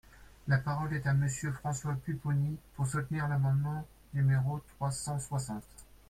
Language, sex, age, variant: French, male, 40-49, Français de métropole